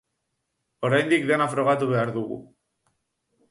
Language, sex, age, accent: Basque, male, 19-29, Mendebalekoa (Araba, Bizkaia, Gipuzkoako mendebaleko herri batzuk)